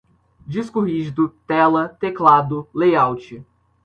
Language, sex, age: Portuguese, male, under 19